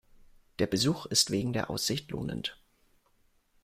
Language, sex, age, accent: German, male, 19-29, Deutschland Deutsch